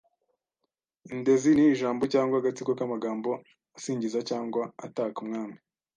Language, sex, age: Kinyarwanda, male, 19-29